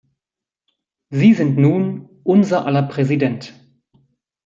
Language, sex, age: German, male, 30-39